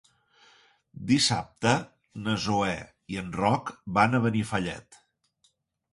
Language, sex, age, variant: Catalan, male, 40-49, Central